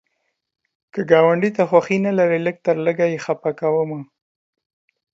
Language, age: Pashto, 30-39